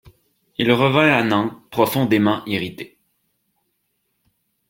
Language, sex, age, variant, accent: French, male, 30-39, Français d'Amérique du Nord, Français du Canada